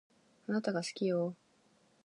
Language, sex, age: Japanese, female, 19-29